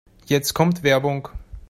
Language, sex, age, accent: German, male, 19-29, Österreichisches Deutsch